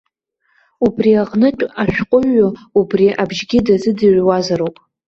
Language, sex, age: Abkhazian, female, 19-29